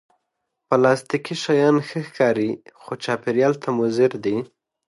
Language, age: Pashto, 19-29